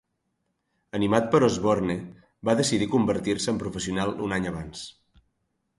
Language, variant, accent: Catalan, Central, central